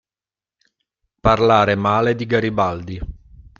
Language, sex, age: Italian, male, 50-59